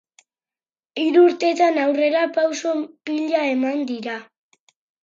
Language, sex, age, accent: Basque, female, under 19, Erdialdekoa edo Nafarra (Gipuzkoa, Nafarroa)